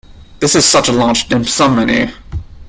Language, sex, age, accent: English, male, 19-29, Singaporean English